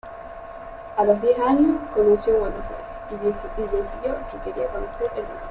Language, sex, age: Spanish, female, 19-29